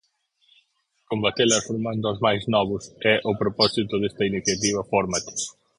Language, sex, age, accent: Galician, male, 30-39, Central (gheada)